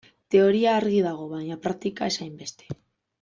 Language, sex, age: Basque, female, 19-29